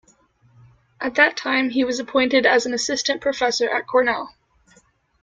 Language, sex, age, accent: English, female, 19-29, United States English